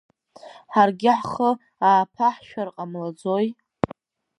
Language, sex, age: Abkhazian, female, under 19